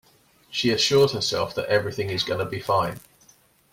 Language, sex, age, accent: English, male, 40-49, England English